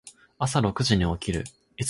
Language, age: Japanese, 19-29